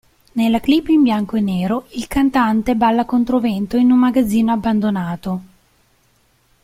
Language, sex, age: Italian, female, 40-49